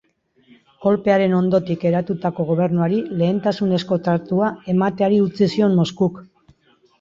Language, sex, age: Basque, female, 50-59